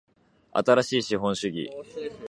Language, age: Japanese, 19-29